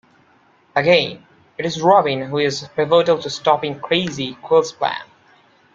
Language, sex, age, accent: English, male, 19-29, India and South Asia (India, Pakistan, Sri Lanka)